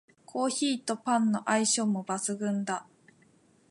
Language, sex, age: Japanese, female, 19-29